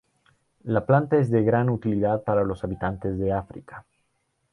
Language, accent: Spanish, Andino-Pacífico: Colombia, Perú, Ecuador, oeste de Bolivia y Venezuela andina